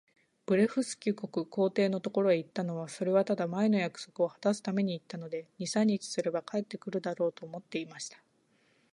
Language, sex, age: Japanese, female, 19-29